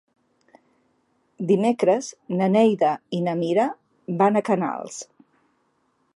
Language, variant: Catalan, Central